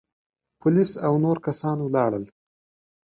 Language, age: Pashto, 19-29